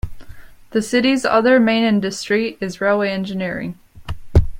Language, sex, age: English, male, 19-29